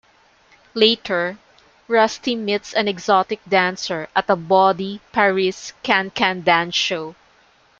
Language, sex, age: English, female, 50-59